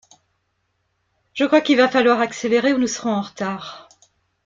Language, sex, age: French, female, 50-59